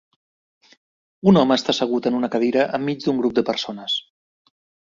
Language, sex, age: Catalan, male, 40-49